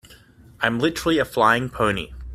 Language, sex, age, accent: English, male, 30-39, Australian English